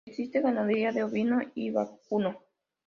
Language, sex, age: Spanish, female, 19-29